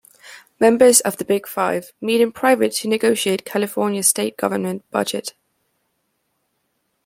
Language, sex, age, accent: English, female, under 19, England English